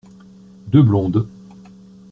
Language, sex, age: French, male, 60-69